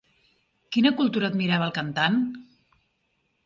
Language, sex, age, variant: Catalan, female, 40-49, Central